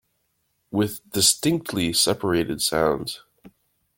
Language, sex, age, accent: English, male, 30-39, Canadian English